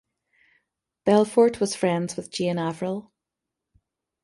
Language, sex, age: English, female, 50-59